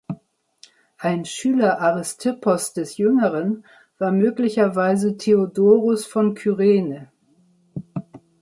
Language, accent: German, Deutschland Deutsch